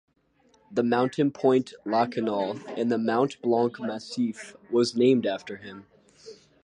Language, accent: English, United States English